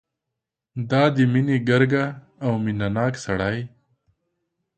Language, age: Pashto, 30-39